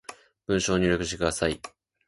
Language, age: Japanese, 19-29